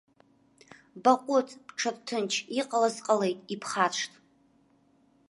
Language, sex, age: Abkhazian, female, under 19